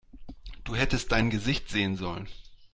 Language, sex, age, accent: German, male, 40-49, Deutschland Deutsch